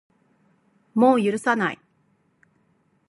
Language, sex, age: Japanese, female, 40-49